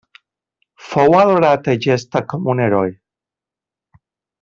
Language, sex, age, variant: Catalan, male, 40-49, Central